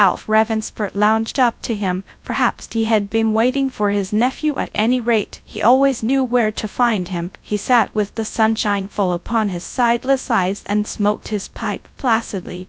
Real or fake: fake